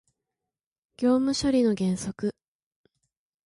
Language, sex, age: Japanese, female, 19-29